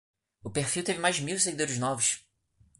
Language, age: Portuguese, under 19